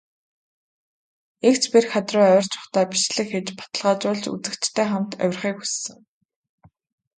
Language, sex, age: Mongolian, female, 19-29